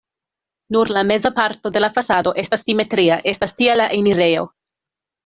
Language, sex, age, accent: Esperanto, female, 19-29, Internacia